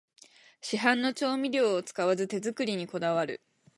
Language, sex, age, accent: Japanese, female, 19-29, 標準語